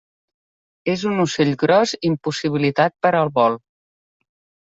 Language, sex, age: Catalan, female, 40-49